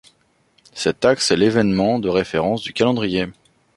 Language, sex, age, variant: French, male, 30-39, Français de métropole